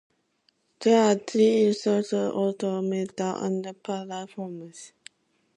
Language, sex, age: English, female, 19-29